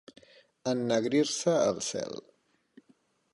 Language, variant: Catalan, Central